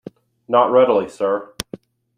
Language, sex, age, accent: English, male, 30-39, United States English